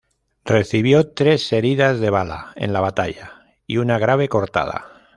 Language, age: Spanish, 30-39